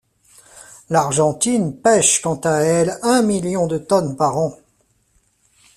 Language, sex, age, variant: French, male, 40-49, Français de métropole